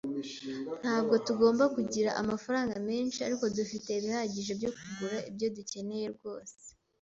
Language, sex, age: Kinyarwanda, female, 19-29